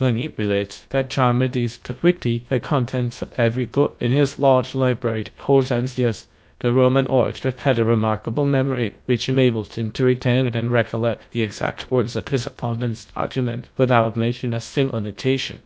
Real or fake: fake